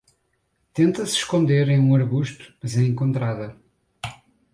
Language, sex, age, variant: Portuguese, male, 30-39, Portuguese (Portugal)